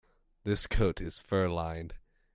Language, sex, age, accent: English, male, under 19, United States English